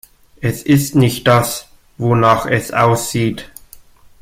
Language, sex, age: German, male, 19-29